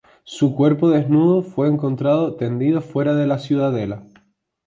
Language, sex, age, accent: Spanish, male, 19-29, España: Sur peninsular (Andalucia, Extremadura, Murcia)